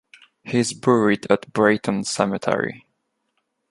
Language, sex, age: English, male, 19-29